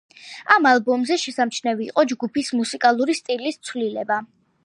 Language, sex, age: Georgian, female, under 19